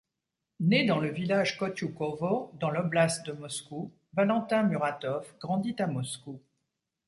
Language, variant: French, Français de métropole